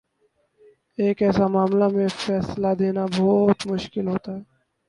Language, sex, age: Urdu, male, 19-29